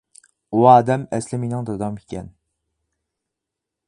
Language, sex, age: Uyghur, male, 19-29